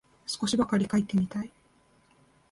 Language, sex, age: Japanese, female, 19-29